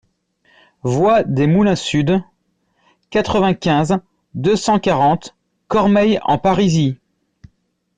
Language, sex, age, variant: French, male, 30-39, Français de métropole